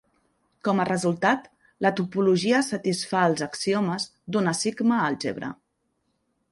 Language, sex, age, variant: Catalan, female, 40-49, Central